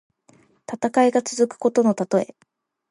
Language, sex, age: Japanese, female, 19-29